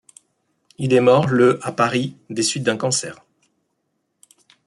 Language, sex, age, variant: French, male, 30-39, Français de métropole